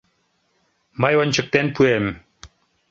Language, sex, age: Mari, male, 50-59